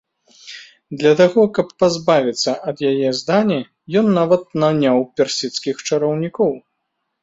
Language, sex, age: Belarusian, male, 30-39